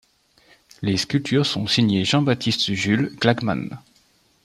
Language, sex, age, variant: French, male, 30-39, Français de métropole